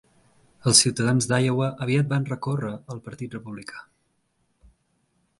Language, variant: Catalan, Septentrional